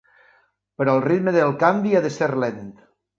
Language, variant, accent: Catalan, Valencià meridional, valencià